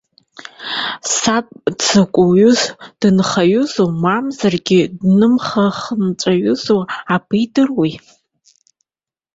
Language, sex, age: Abkhazian, female, 30-39